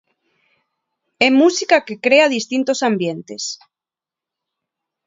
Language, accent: Galician, Neofalante